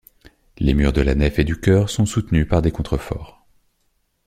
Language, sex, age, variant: French, male, 30-39, Français de métropole